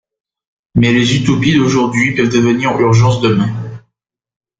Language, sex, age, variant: French, male, 19-29, Français de métropole